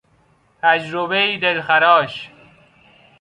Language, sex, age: Persian, male, 19-29